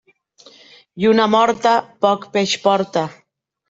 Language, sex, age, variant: Catalan, female, 40-49, Central